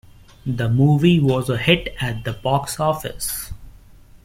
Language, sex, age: English, male, 19-29